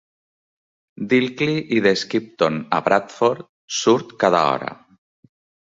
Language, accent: Catalan, valencià